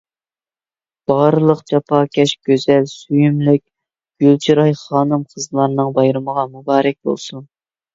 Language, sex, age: Uyghur, male, 19-29